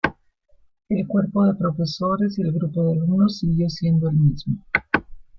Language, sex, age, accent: Spanish, female, 60-69, América central